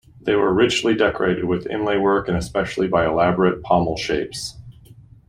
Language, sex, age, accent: English, male, 30-39, United States English